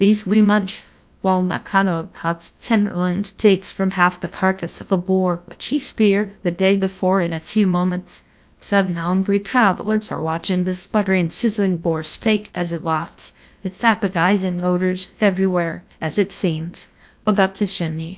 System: TTS, GlowTTS